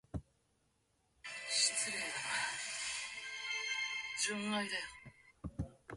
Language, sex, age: Japanese, male, under 19